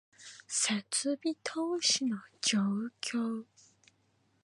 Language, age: Japanese, 19-29